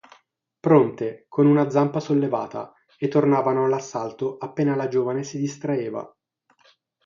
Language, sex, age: Italian, male, 19-29